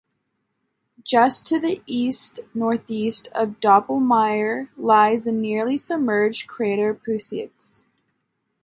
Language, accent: English, United States English